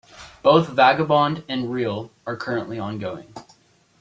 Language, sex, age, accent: English, male, under 19, United States English